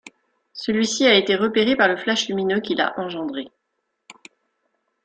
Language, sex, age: French, female, 30-39